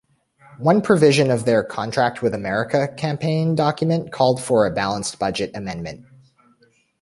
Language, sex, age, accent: English, male, 30-39, United States English